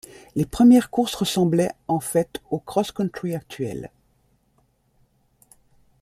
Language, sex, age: French, female, 50-59